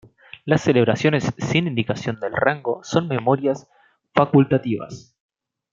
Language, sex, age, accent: Spanish, male, under 19, Rioplatense: Argentina, Uruguay, este de Bolivia, Paraguay